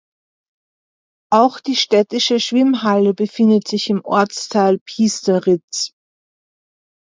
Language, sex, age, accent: German, female, 40-49, Österreichisches Deutsch